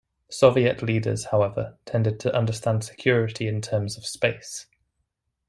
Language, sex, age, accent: English, male, 19-29, England English